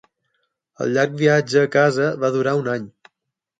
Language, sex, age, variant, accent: Catalan, male, 30-39, Balear, menorquí